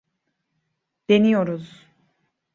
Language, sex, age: Turkish, female, 30-39